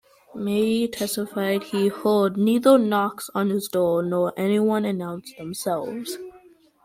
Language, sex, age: English, male, under 19